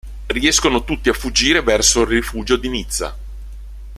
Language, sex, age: Italian, male, 50-59